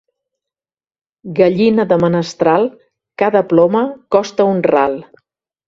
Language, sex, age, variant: Catalan, female, 60-69, Central